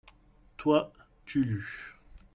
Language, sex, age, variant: French, male, 30-39, Français de métropole